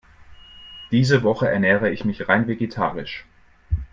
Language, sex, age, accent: German, male, 19-29, Deutschland Deutsch